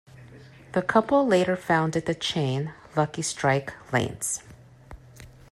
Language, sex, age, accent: English, female, 40-49, United States English